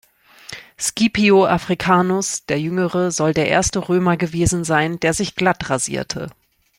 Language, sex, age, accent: German, female, 40-49, Deutschland Deutsch